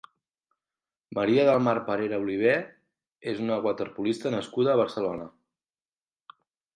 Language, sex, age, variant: Catalan, male, 40-49, Central